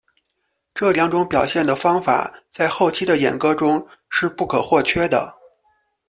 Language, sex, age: Chinese, male, 30-39